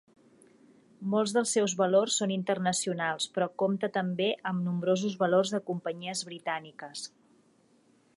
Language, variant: Catalan, Septentrional